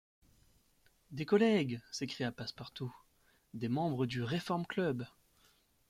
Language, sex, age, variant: French, male, 19-29, Français de métropole